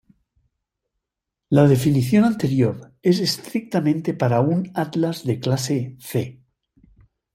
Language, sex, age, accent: Spanish, male, 60-69, España: Norte peninsular (Asturias, Castilla y León, Cantabria, País Vasco, Navarra, Aragón, La Rioja, Guadalajara, Cuenca)